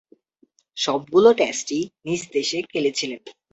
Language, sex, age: Bengali, male, under 19